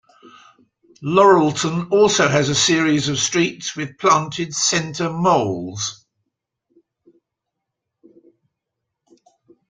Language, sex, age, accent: English, male, 70-79, England English